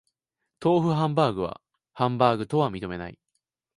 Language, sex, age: Japanese, male, 19-29